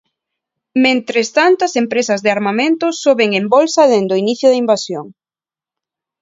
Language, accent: Galician, Neofalante